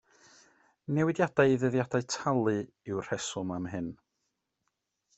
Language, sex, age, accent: Welsh, male, 30-39, Y Deyrnas Unedig Cymraeg